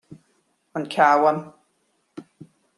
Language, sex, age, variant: Irish, male, 50-59, Gaeilge Uladh